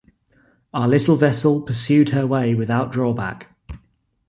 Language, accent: English, England English